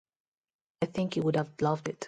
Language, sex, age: English, female, 19-29